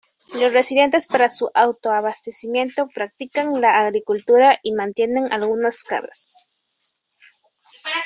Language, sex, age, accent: Spanish, female, 19-29, España: Norte peninsular (Asturias, Castilla y León, Cantabria, País Vasco, Navarra, Aragón, La Rioja, Guadalajara, Cuenca)